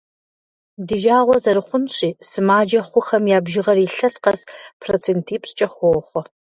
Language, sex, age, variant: Kabardian, female, 40-49, Адыгэбзэ (Къэбэрдей, Кирил, Урысей)